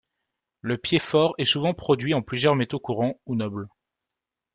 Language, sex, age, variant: French, male, 19-29, Français de métropole